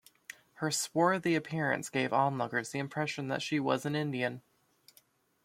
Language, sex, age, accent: English, male, under 19, United States English